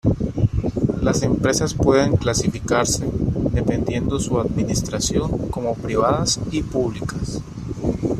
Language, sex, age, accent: Spanish, male, 30-39, Andino-Pacífico: Colombia, Perú, Ecuador, oeste de Bolivia y Venezuela andina